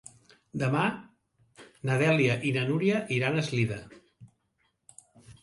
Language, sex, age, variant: Catalan, male, 60-69, Central